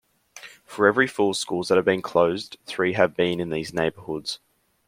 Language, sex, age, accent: English, male, under 19, Australian English